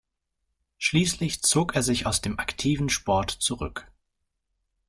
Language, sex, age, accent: German, male, 19-29, Deutschland Deutsch